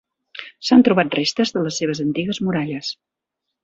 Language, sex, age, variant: Catalan, female, 60-69, Central